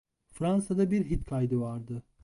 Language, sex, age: Turkish, male, 19-29